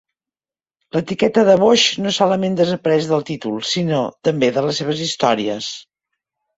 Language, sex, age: Catalan, female, 50-59